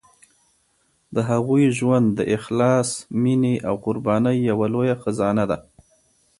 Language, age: Pashto, 30-39